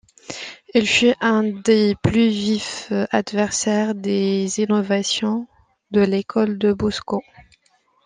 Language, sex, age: French, female, 19-29